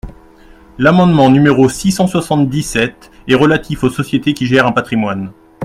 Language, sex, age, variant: French, male, 30-39, Français de métropole